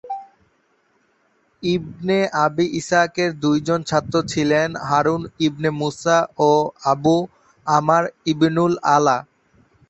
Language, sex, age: Bengali, male, 19-29